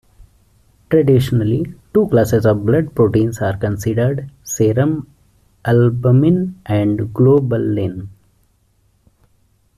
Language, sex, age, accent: English, male, 19-29, India and South Asia (India, Pakistan, Sri Lanka)